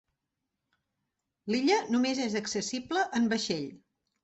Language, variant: Catalan, Central